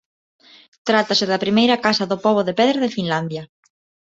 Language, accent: Galician, Neofalante